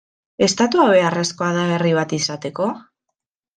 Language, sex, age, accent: Basque, female, 19-29, Mendebalekoa (Araba, Bizkaia, Gipuzkoako mendebaleko herri batzuk)